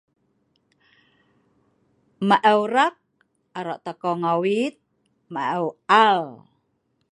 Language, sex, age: Sa'ban, female, 50-59